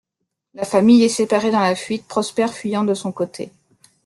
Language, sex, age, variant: French, female, 30-39, Français de métropole